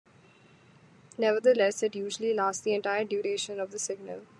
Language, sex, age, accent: English, female, 19-29, India and South Asia (India, Pakistan, Sri Lanka)